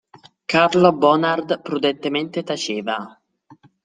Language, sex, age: Italian, male, under 19